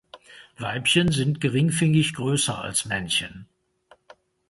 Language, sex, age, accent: German, male, 60-69, Deutschland Deutsch